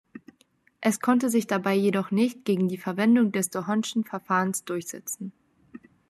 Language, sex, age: German, female, 19-29